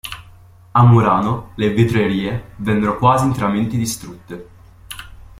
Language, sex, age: Italian, male, 19-29